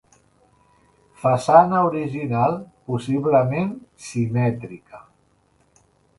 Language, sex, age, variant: Catalan, male, 50-59, Central